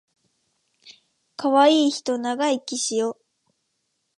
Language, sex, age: Japanese, female, under 19